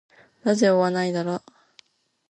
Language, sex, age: Japanese, female, under 19